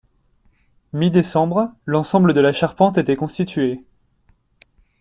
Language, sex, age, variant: French, male, 19-29, Français de métropole